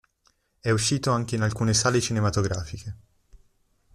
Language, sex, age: Italian, male, under 19